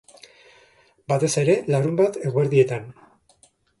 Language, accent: Basque, Mendebalekoa (Araba, Bizkaia, Gipuzkoako mendebaleko herri batzuk)